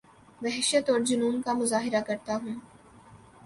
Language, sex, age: Urdu, female, 19-29